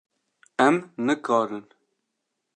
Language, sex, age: Kurdish, male, under 19